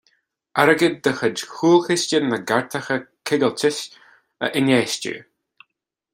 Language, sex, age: Irish, male, 19-29